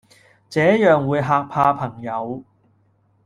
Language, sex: Cantonese, male